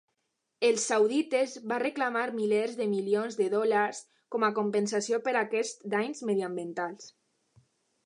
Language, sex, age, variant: Catalan, female, under 19, Alacantí